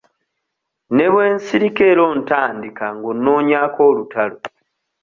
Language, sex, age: Ganda, male, 30-39